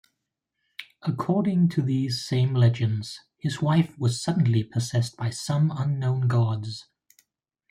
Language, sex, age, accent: English, male, 40-49, England English